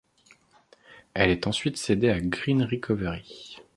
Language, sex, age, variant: French, male, 30-39, Français de métropole